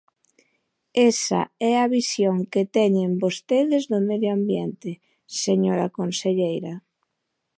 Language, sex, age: Galician, female, 19-29